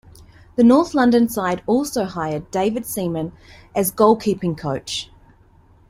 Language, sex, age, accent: English, female, 30-39, New Zealand English